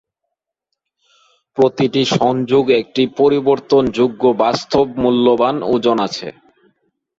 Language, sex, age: Bengali, male, 19-29